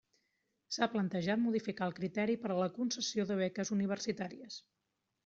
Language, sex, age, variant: Catalan, female, 40-49, Central